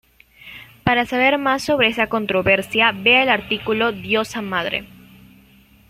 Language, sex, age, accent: Spanish, female, 19-29, España: Centro-Sur peninsular (Madrid, Toledo, Castilla-La Mancha)